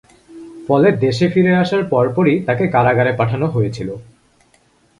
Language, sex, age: Bengali, male, 19-29